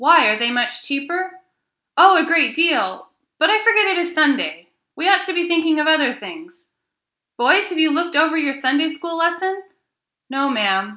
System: none